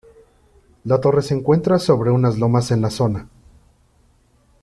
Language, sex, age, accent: Spanish, male, 30-39, México